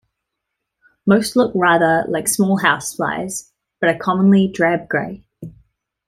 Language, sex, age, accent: English, female, 19-29, New Zealand English